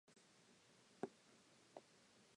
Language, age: English, 19-29